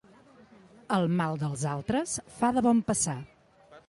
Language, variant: Catalan, Central